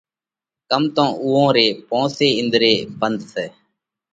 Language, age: Parkari Koli, 30-39